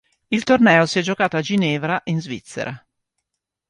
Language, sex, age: Italian, female, 50-59